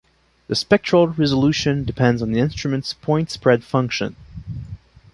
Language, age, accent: English, 19-29, Canadian English